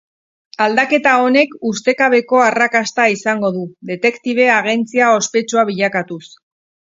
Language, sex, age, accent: Basque, female, 40-49, Erdialdekoa edo Nafarra (Gipuzkoa, Nafarroa)